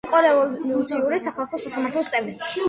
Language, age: Georgian, 30-39